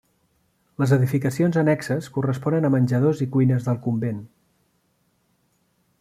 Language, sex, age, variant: Catalan, male, 40-49, Central